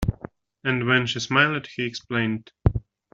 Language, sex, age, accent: English, male, 19-29, United States English